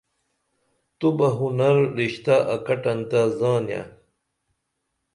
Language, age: Dameli, 40-49